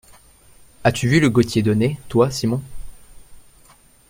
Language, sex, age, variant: French, male, 19-29, Français de métropole